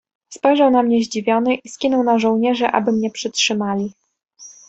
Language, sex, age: Polish, female, 19-29